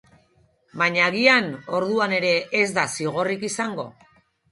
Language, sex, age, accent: Basque, female, 40-49, Erdialdekoa edo Nafarra (Gipuzkoa, Nafarroa)